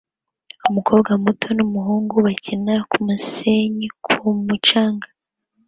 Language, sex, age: Kinyarwanda, female, 19-29